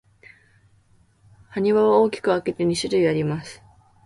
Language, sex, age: Japanese, female, 19-29